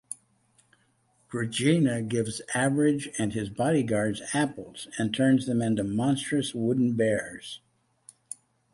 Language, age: English, 70-79